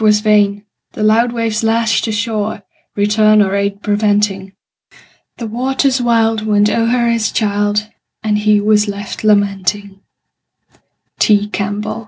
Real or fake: real